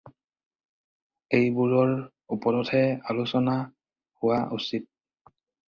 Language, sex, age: Assamese, male, 19-29